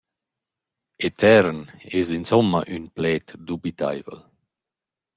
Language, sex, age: Romansh, male, 40-49